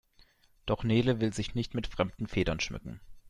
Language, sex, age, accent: German, male, 19-29, Deutschland Deutsch